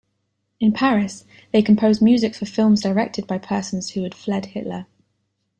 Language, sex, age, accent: English, female, 19-29, England English